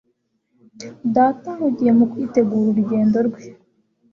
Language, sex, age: Kinyarwanda, female, 19-29